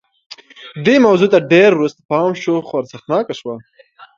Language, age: Pashto, 19-29